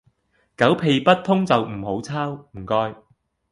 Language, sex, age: Cantonese, male, 30-39